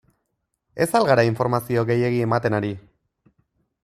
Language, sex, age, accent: Basque, male, 30-39, Erdialdekoa edo Nafarra (Gipuzkoa, Nafarroa)